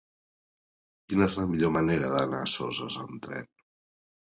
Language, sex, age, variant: Catalan, male, 40-49, Nord-Occidental